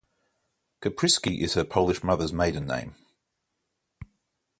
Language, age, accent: English, 40-49, Australian English